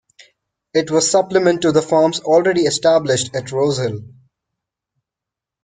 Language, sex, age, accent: English, male, 19-29, India and South Asia (India, Pakistan, Sri Lanka)